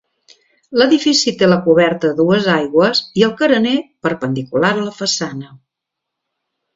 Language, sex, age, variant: Catalan, female, 60-69, Central